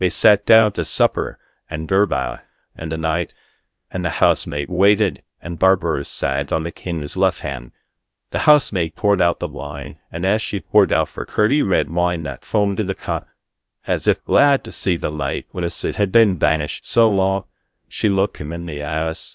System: TTS, VITS